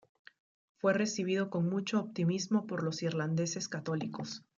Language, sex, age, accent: Spanish, female, 19-29, Andino-Pacífico: Colombia, Perú, Ecuador, oeste de Bolivia y Venezuela andina